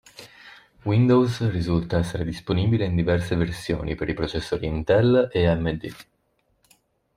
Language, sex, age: Italian, male, 30-39